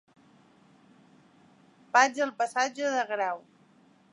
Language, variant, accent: Catalan, Balear, Palma